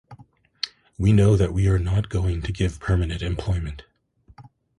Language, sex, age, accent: English, male, 40-49, United States English